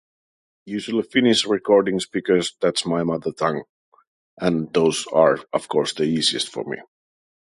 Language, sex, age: English, male, 30-39